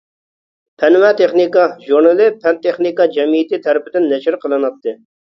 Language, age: Uyghur, 40-49